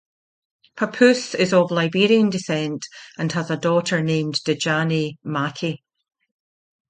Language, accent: English, Scottish English